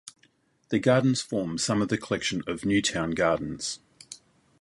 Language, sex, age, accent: English, male, 50-59, Australian English